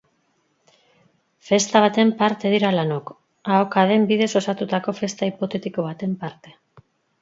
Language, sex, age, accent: Basque, female, 40-49, Mendebalekoa (Araba, Bizkaia, Gipuzkoako mendebaleko herri batzuk)